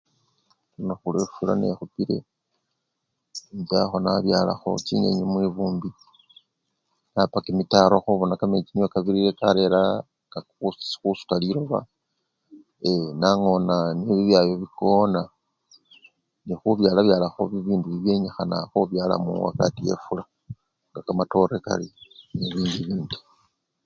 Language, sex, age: Luyia, male, 50-59